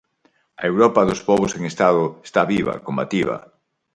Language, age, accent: Galician, 50-59, Normativo (estándar)